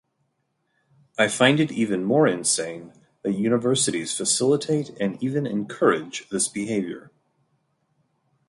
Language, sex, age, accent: English, male, 40-49, United States English